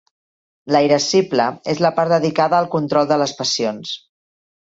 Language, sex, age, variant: Catalan, female, 40-49, Central